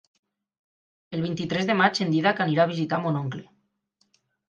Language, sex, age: Catalan, male, 19-29